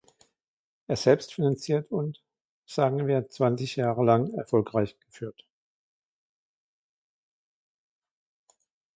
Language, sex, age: German, male, 50-59